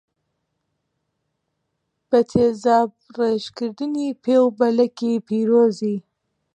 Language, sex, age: Central Kurdish, female, 30-39